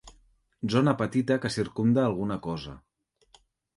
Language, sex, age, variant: Catalan, male, 40-49, Central